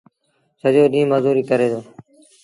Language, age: Sindhi Bhil, 19-29